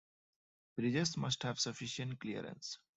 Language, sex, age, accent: English, male, 30-39, India and South Asia (India, Pakistan, Sri Lanka)